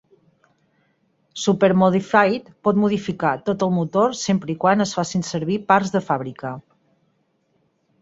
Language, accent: Catalan, Garrotxi